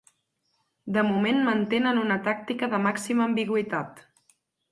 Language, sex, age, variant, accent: Catalan, female, 19-29, Central, tarragoní